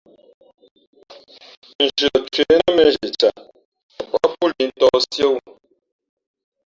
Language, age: Fe'fe', 50-59